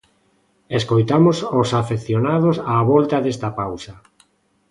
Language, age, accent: Galician, 40-49, Normativo (estándar)